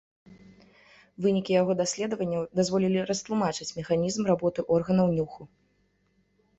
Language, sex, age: Belarusian, female, 19-29